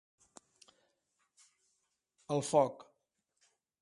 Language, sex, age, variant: Catalan, male, 60-69, Central